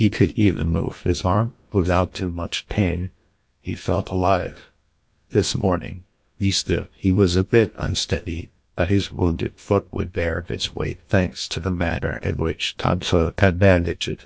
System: TTS, GlowTTS